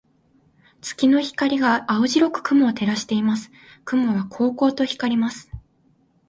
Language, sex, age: Japanese, female, 19-29